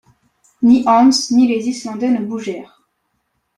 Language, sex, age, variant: French, male, under 19, Français de métropole